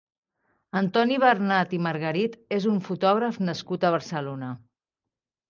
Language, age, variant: Catalan, 50-59, Central